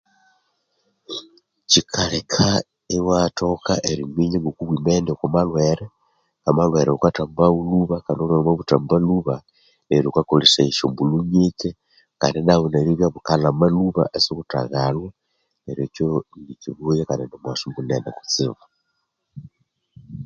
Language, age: Konzo, 50-59